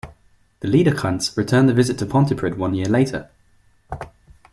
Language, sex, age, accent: English, male, 19-29, England English